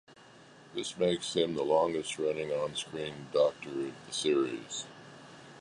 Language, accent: English, United States English